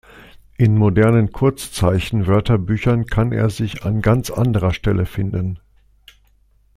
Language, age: German, 60-69